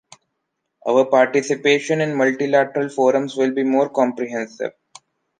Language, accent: English, India and South Asia (India, Pakistan, Sri Lanka)